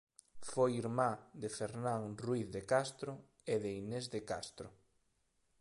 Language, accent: Galician, Oriental (común en zona oriental)